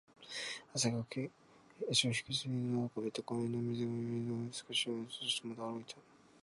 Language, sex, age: Japanese, male, 19-29